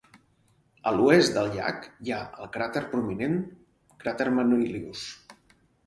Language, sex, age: Catalan, male, 40-49